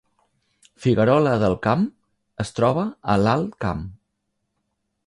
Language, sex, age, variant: Catalan, male, 50-59, Central